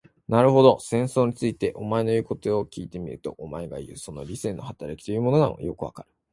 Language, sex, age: Japanese, male, 19-29